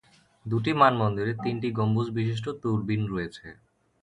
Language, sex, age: Bengali, male, 30-39